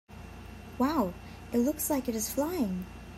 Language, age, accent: English, 19-29, United States English